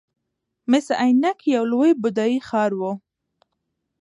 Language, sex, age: Pashto, female, under 19